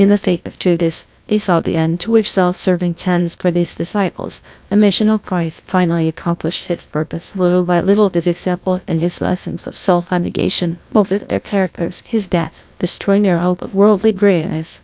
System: TTS, GlowTTS